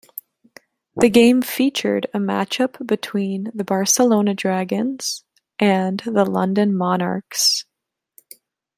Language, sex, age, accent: English, female, 19-29, Canadian English